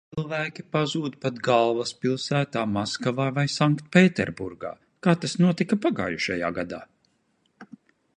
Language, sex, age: Latvian, male, 50-59